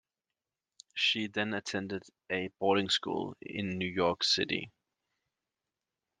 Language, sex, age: English, male, 19-29